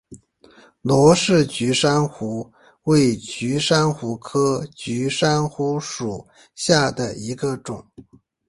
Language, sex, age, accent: Chinese, male, 40-49, 出生地：湖北省